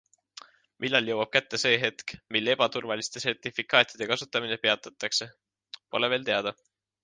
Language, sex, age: Estonian, male, 19-29